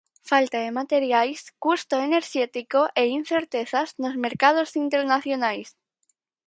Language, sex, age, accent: Galician, female, under 19, Normativo (estándar)